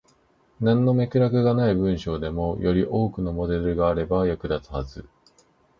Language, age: Japanese, 19-29